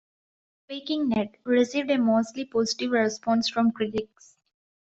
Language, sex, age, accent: English, female, 19-29, India and South Asia (India, Pakistan, Sri Lanka)